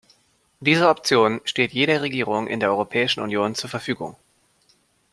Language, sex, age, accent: German, male, 30-39, Deutschland Deutsch